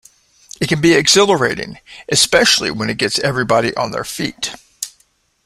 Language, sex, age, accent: English, male, 40-49, United States English